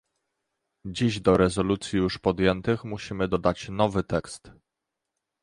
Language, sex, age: Polish, male, 30-39